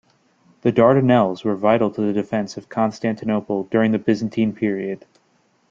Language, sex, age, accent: English, male, 19-29, United States English